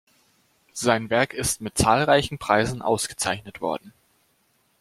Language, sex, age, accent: German, male, under 19, Deutschland Deutsch